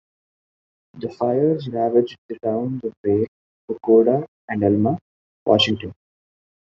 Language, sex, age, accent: English, male, 19-29, India and South Asia (India, Pakistan, Sri Lanka)